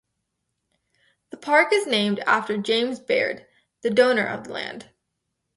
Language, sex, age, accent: English, female, under 19, United States English